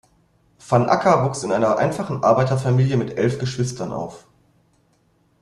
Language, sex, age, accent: German, male, 30-39, Deutschland Deutsch